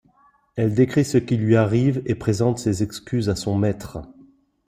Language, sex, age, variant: French, male, 50-59, Français de métropole